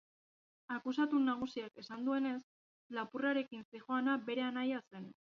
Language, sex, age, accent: Basque, female, 19-29, Erdialdekoa edo Nafarra (Gipuzkoa, Nafarroa)